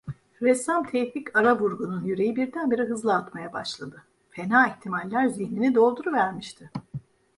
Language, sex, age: Turkish, female, 50-59